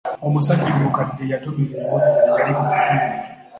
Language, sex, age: Ganda, male, 19-29